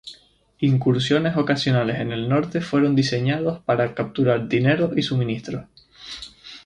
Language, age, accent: Spanish, 19-29, España: Islas Canarias